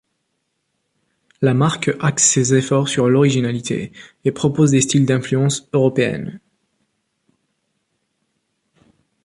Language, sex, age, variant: French, male, 19-29, Français du nord de l'Afrique